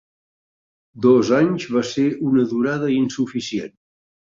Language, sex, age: Catalan, male, 60-69